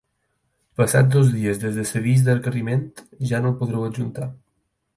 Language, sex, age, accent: Catalan, male, under 19, mallorquí